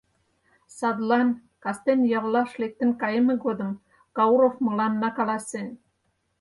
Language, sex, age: Mari, female, 60-69